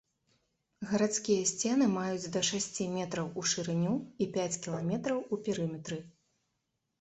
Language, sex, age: Belarusian, female, 30-39